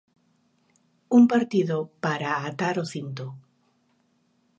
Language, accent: Galician, Normativo (estándar)